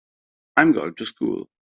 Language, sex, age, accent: English, male, 19-29, United States English